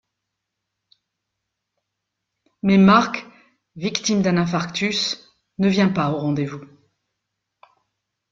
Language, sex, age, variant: French, female, 50-59, Français de métropole